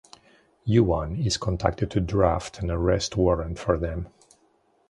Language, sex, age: English, male, 40-49